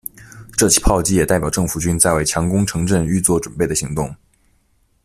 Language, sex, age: Chinese, male, under 19